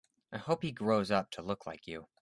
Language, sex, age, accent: English, male, 19-29, United States English